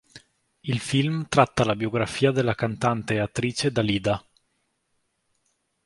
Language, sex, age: Italian, male, 19-29